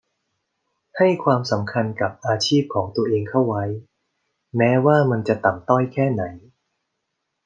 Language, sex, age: Thai, male, 40-49